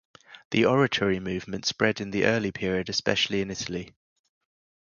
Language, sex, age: English, male, 30-39